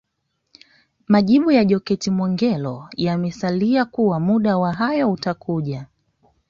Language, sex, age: Swahili, female, 19-29